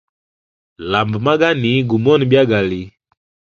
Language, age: Hemba, 19-29